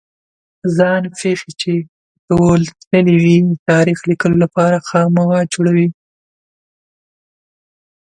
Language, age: Pashto, 19-29